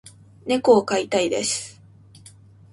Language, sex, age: Japanese, female, 19-29